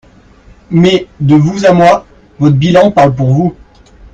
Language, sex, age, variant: French, male, 30-39, Français de métropole